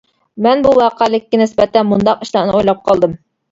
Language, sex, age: Uyghur, female, 19-29